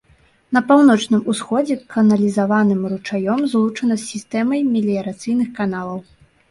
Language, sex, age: Belarusian, female, 19-29